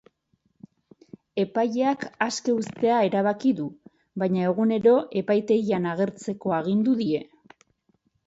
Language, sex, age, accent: Basque, female, 19-29, Erdialdekoa edo Nafarra (Gipuzkoa, Nafarroa)